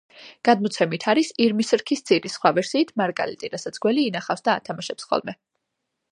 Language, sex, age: Georgian, female, 19-29